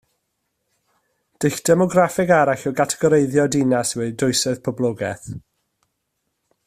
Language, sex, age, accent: Welsh, male, 30-39, Y Deyrnas Unedig Cymraeg